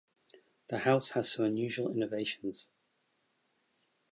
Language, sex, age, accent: English, male, 40-49, England English